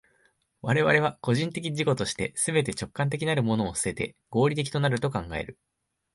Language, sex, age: Japanese, male, 19-29